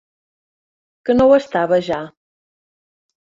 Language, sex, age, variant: Catalan, female, 30-39, Central